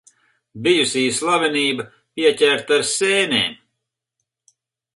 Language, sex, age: Latvian, male, 50-59